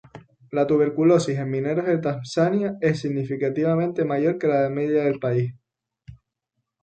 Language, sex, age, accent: Spanish, male, 19-29, España: Islas Canarias